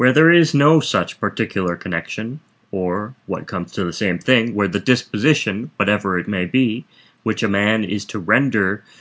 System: none